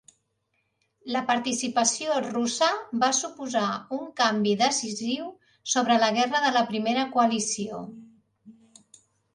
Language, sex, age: Catalan, female, 50-59